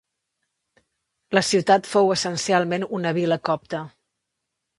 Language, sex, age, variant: Catalan, female, 40-49, Central